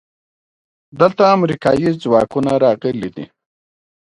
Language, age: Pashto, 30-39